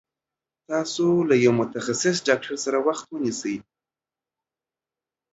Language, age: Pashto, under 19